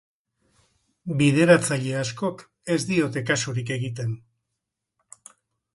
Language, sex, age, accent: Basque, male, 60-69, Mendebalekoa (Araba, Bizkaia, Gipuzkoako mendebaleko herri batzuk)